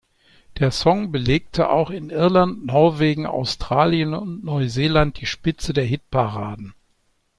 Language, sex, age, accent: German, male, 60-69, Deutschland Deutsch